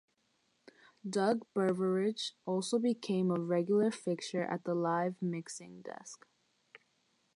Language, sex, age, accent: English, female, under 19, United States English